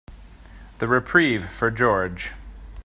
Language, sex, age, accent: English, male, 30-39, United States English